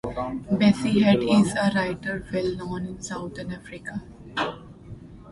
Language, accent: English, India and South Asia (India, Pakistan, Sri Lanka)